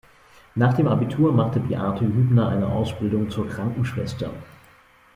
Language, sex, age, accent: German, male, 40-49, Deutschland Deutsch